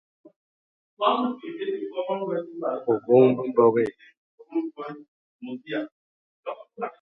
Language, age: Eton (Cameroon), 30-39